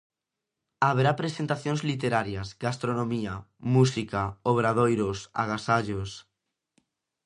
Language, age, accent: Galician, 19-29, Atlántico (seseo e gheada)